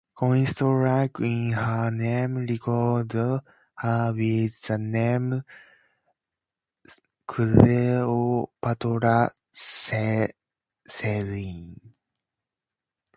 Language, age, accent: English, 19-29, United States English